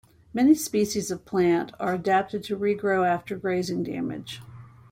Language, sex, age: English, female, 60-69